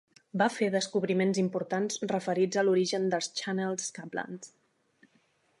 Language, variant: Catalan, Nord-Occidental